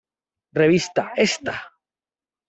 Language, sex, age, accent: Spanish, male, 30-39, España: Norte peninsular (Asturias, Castilla y León, Cantabria, País Vasco, Navarra, Aragón, La Rioja, Guadalajara, Cuenca)